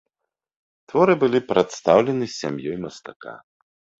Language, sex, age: Belarusian, male, 30-39